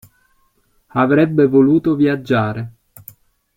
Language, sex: Italian, male